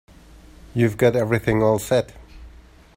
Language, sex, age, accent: English, male, 30-39, England English